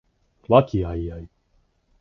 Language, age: Japanese, 19-29